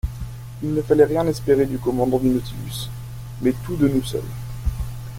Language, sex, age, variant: French, male, 19-29, Français de métropole